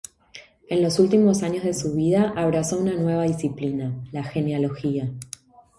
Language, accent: Spanish, Rioplatense: Argentina, Uruguay, este de Bolivia, Paraguay